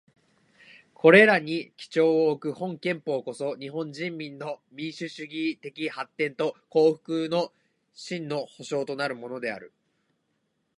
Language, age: Japanese, 19-29